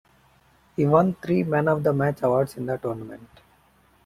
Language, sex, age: English, male, 19-29